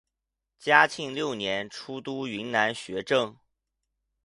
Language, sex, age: Chinese, male, 19-29